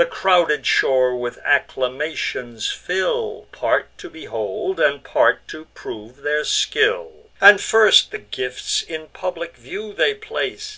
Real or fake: real